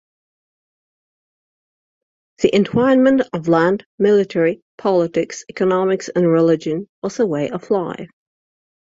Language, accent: English, England English